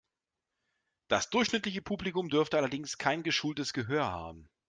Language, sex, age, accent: German, male, 40-49, Deutschland Deutsch